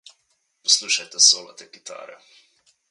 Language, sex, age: Slovenian, male, 19-29